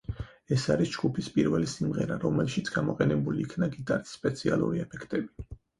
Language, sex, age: Georgian, male, 30-39